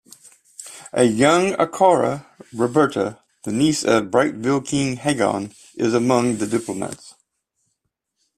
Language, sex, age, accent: English, male, 50-59, United States English